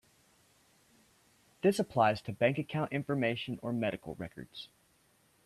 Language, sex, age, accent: English, male, 19-29, Irish English